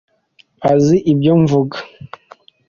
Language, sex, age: Kinyarwanda, male, 19-29